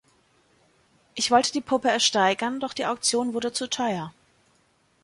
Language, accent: German, Deutschland Deutsch